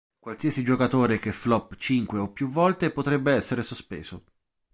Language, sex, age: Italian, male, 30-39